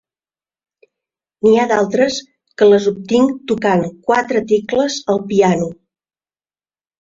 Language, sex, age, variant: Catalan, female, 40-49, Central